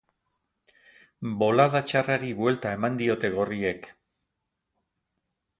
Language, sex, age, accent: Basque, male, 60-69, Erdialdekoa edo Nafarra (Gipuzkoa, Nafarroa)